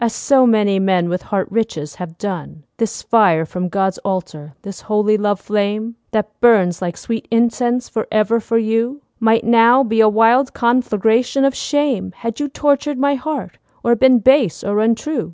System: none